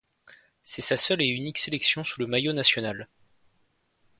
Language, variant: French, Français de métropole